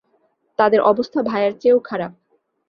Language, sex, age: Bengali, female, 19-29